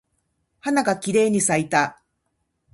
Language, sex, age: Japanese, female, 50-59